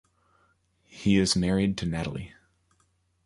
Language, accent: English, United States English